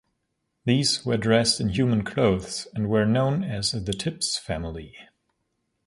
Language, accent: English, United States English